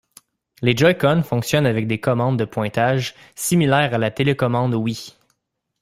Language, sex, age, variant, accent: French, male, 19-29, Français d'Amérique du Nord, Français du Canada